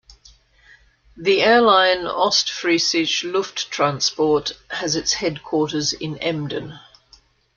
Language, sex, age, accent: English, female, 50-59, Australian English